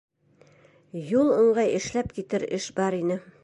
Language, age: Bashkir, 60-69